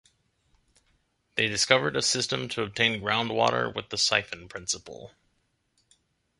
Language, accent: English, United States English